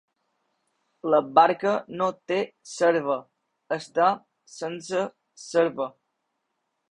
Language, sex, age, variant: Catalan, male, under 19, Balear